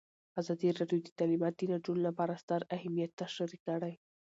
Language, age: Pashto, 19-29